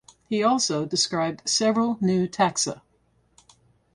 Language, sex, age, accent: English, female, 60-69, United States English